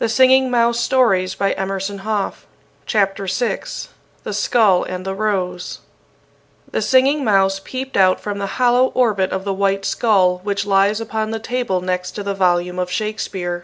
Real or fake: real